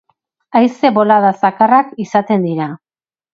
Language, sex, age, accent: Basque, female, 40-49, Erdialdekoa edo Nafarra (Gipuzkoa, Nafarroa)